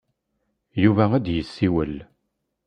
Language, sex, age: Kabyle, male, 40-49